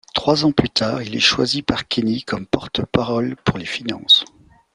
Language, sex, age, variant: French, male, 50-59, Français de métropole